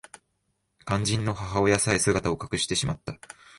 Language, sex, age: Japanese, male, 19-29